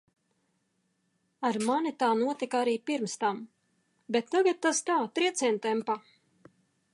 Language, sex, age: Latvian, female, 40-49